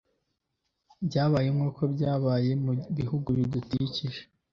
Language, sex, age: Kinyarwanda, male, under 19